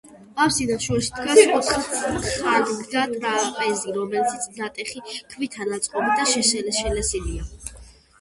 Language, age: Georgian, under 19